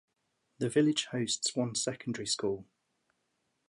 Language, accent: English, England English